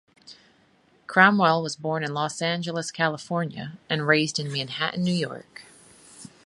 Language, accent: English, United States English